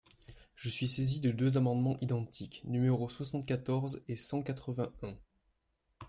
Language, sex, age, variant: French, male, 19-29, Français de métropole